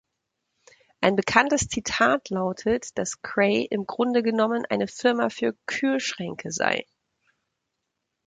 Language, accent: German, Deutschland Deutsch